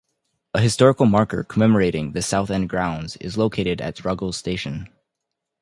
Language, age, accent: English, 19-29, United States English